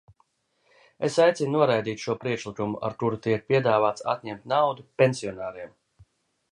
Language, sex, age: Latvian, male, 30-39